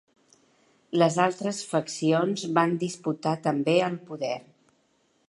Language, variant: Catalan, Central